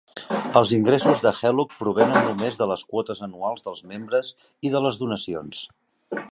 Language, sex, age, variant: Catalan, male, 50-59, Central